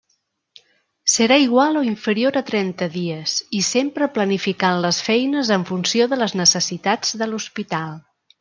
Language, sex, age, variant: Catalan, female, 50-59, Central